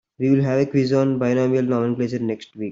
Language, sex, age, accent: English, male, 19-29, India and South Asia (India, Pakistan, Sri Lanka)